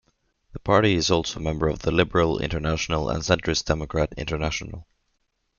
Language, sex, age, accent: English, male, 19-29, United States English